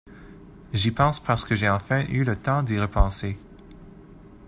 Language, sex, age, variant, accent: French, male, 19-29, Français d'Amérique du Nord, Français du Canada